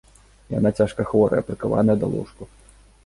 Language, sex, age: Belarusian, male, 30-39